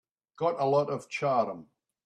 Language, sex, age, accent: English, male, 50-59, Scottish English